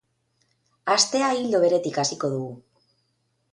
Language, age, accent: Basque, 30-39, Erdialdekoa edo Nafarra (Gipuzkoa, Nafarroa)